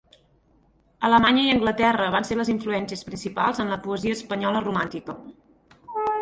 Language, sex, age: Catalan, female, 50-59